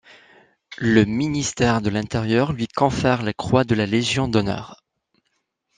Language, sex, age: French, male, 19-29